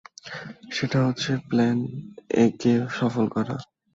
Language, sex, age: Bengali, male, 19-29